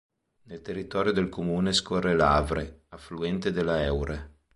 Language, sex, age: Italian, male, 40-49